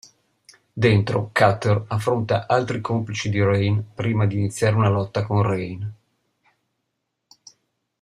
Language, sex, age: Italian, male, 50-59